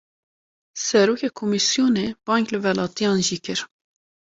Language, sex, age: Kurdish, female, 19-29